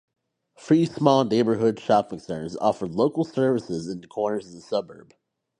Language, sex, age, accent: English, male, under 19, United States English